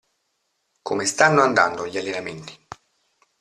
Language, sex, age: Italian, male, 40-49